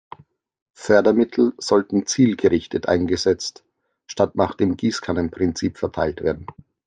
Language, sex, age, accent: German, male, 30-39, Österreichisches Deutsch